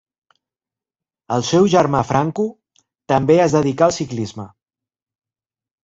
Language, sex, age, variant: Catalan, male, 40-49, Central